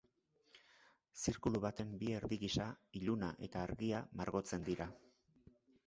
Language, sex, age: Basque, male, 50-59